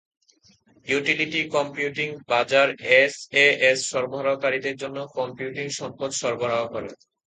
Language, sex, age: Bengali, male, 19-29